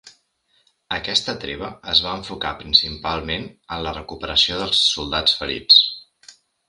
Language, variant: Catalan, Central